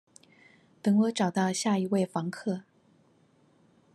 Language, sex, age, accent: Chinese, female, 40-49, 出生地：臺北市